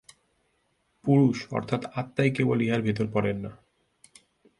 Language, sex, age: Bengali, male, 19-29